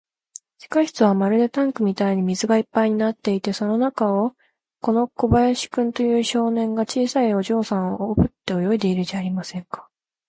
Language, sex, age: Japanese, female, 19-29